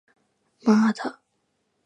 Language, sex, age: Japanese, female, 19-29